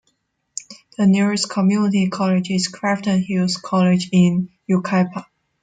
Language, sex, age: English, female, 19-29